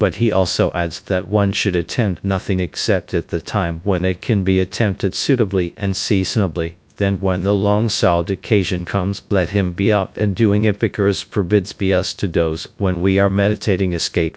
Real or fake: fake